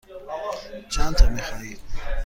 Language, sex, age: Persian, male, 30-39